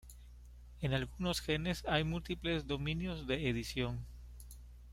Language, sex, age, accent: Spanish, male, 30-39, México